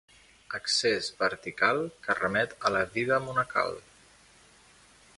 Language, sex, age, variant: Catalan, male, 19-29, Central